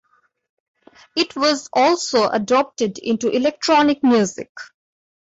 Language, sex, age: English, female, under 19